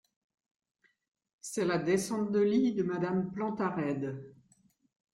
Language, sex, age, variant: French, female, 60-69, Français de métropole